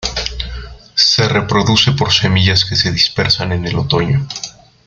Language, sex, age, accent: Spanish, male, 19-29, México